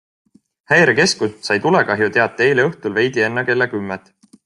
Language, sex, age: Estonian, male, 19-29